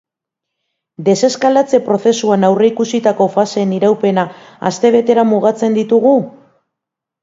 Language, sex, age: Basque, female, 50-59